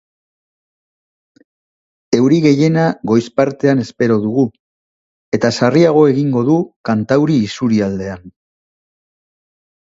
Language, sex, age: Basque, male, 50-59